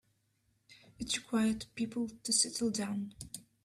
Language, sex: English, female